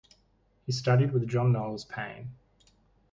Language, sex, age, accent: English, male, 19-29, Australian English